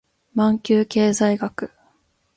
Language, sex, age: Japanese, female, 19-29